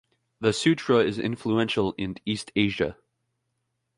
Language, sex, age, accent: English, male, 19-29, United States English